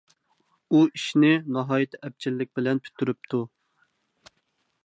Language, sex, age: Uyghur, male, 19-29